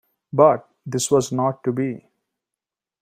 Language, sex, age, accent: English, male, 30-39, India and South Asia (India, Pakistan, Sri Lanka)